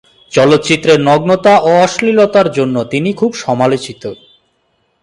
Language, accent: Bengali, Standard Bengali